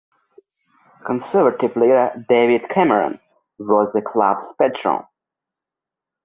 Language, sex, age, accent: English, male, 30-39, United States English